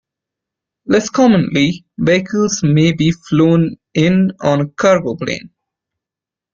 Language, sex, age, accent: English, male, 19-29, India and South Asia (India, Pakistan, Sri Lanka)